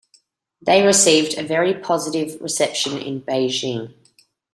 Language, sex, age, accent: English, female, 30-39, Australian English